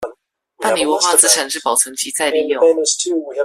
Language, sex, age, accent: Chinese, male, 19-29, 出生地：臺北市